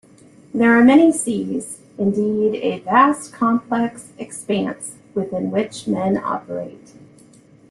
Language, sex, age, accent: English, female, 50-59, United States English